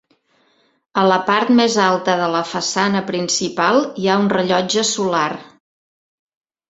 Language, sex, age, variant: Catalan, female, 60-69, Central